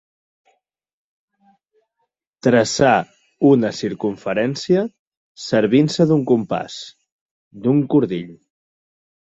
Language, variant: Catalan, Central